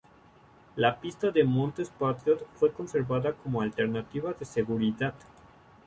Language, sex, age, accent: Spanish, male, 19-29, México